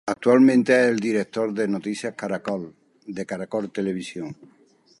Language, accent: Spanish, España: Sur peninsular (Andalucia, Extremadura, Murcia)